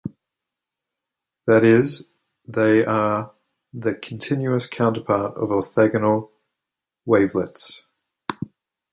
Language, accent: English, Australian English